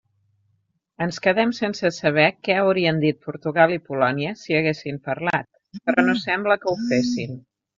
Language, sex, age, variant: Catalan, female, 40-49, Central